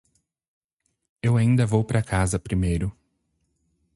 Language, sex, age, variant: Portuguese, male, 30-39, Portuguese (Brasil)